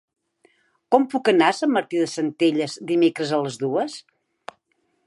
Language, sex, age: Catalan, female, 60-69